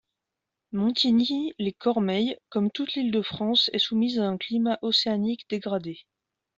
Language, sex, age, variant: French, female, 30-39, Français de métropole